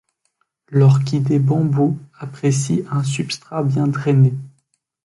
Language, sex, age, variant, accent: French, male, 19-29, Français d'Europe, Français de Belgique